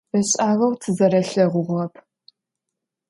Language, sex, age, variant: Adyghe, female, 19-29, Адыгабзэ (Кирил, пстэумэ зэдыряе)